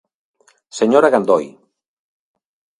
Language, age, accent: Galician, 40-49, Normativo (estándar)